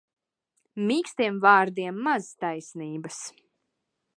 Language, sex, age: Latvian, female, 19-29